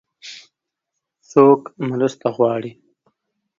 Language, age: Pashto, 30-39